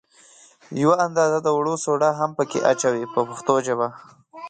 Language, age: Pashto, 19-29